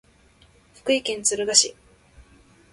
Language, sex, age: Japanese, female, 19-29